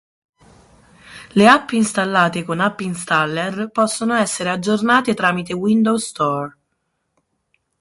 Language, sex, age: Italian, male, 30-39